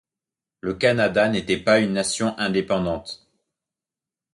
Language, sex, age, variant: French, male, 19-29, Français de métropole